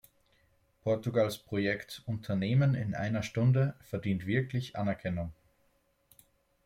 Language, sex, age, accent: German, male, 19-29, Österreichisches Deutsch